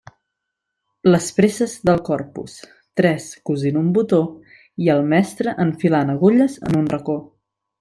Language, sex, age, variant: Catalan, female, 19-29, Nord-Occidental